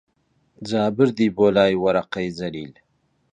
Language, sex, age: Central Kurdish, male, 40-49